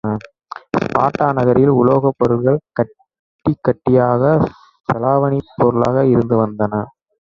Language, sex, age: Tamil, male, 19-29